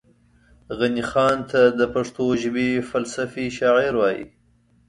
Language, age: Pashto, 30-39